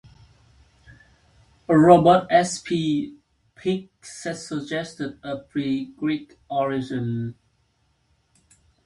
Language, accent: English, United States English